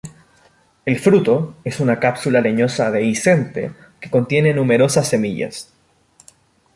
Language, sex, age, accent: Spanish, male, 19-29, Chileno: Chile, Cuyo